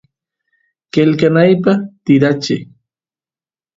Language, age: Santiago del Estero Quichua, 40-49